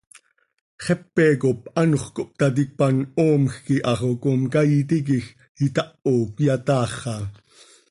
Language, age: Seri, 40-49